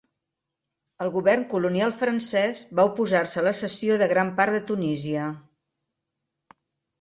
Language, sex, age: Catalan, female, 60-69